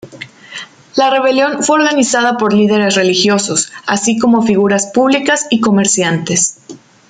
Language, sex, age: Spanish, female, 30-39